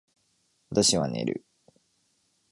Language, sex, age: Japanese, male, 19-29